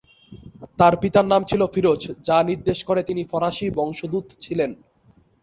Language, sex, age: Bengali, male, 19-29